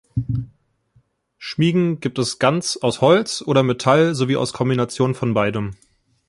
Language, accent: German, Deutschland Deutsch